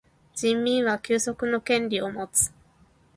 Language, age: Japanese, 19-29